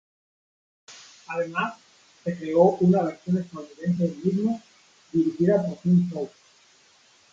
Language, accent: Spanish, México